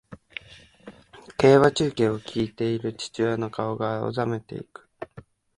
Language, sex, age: Japanese, male, 19-29